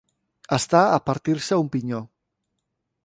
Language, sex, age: Catalan, male, 40-49